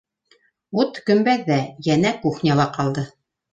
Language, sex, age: Bashkir, female, 50-59